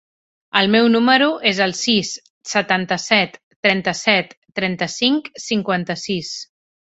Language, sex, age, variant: Catalan, female, 40-49, Central